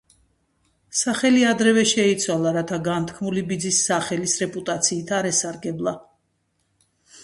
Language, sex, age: Georgian, female, 60-69